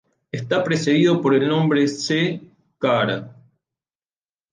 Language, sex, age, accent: Spanish, male, 50-59, Rioplatense: Argentina, Uruguay, este de Bolivia, Paraguay